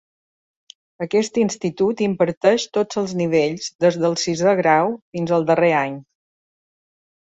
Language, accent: Catalan, mallorquí